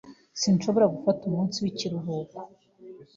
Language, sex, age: Kinyarwanda, female, 19-29